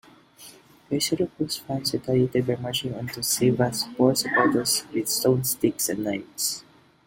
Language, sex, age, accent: English, male, under 19, Filipino